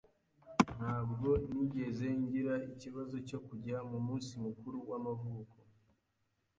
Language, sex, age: Kinyarwanda, male, 19-29